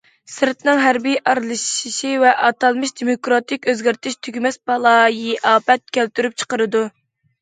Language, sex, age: Uyghur, female, under 19